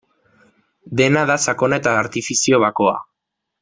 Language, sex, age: Basque, male, 19-29